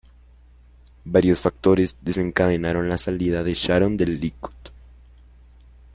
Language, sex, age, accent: Spanish, male, under 19, Andino-Pacífico: Colombia, Perú, Ecuador, oeste de Bolivia y Venezuela andina